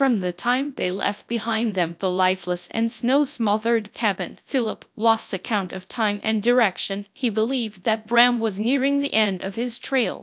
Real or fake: fake